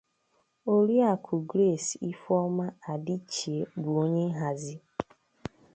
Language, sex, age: Igbo, female, 30-39